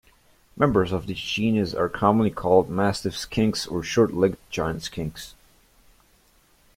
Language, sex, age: English, male, under 19